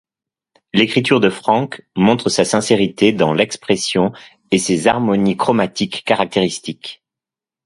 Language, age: French, 40-49